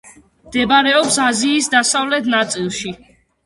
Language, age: Georgian, under 19